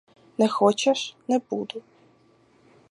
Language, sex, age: Ukrainian, female, 19-29